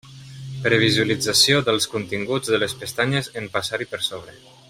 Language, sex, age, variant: Catalan, male, 30-39, Central